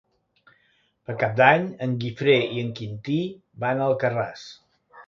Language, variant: Catalan, Central